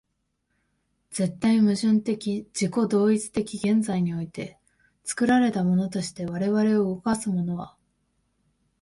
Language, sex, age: Japanese, female, 19-29